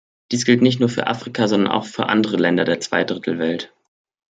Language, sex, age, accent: German, male, 19-29, Deutschland Deutsch